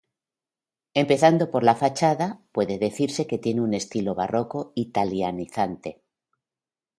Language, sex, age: Spanish, female, 60-69